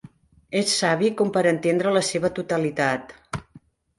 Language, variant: Catalan, Central